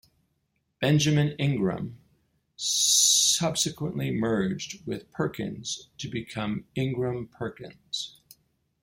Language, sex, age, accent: English, male, 50-59, United States English